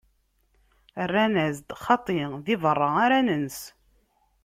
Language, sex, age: Kabyle, female, 30-39